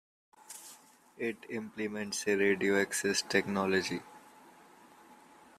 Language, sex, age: English, male, 19-29